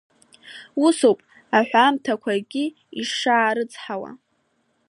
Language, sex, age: Abkhazian, female, under 19